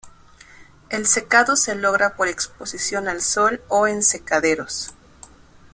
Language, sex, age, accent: Spanish, female, 30-39, México